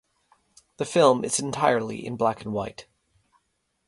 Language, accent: English, United States English